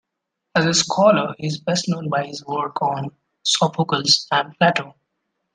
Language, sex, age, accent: English, male, 19-29, India and South Asia (India, Pakistan, Sri Lanka)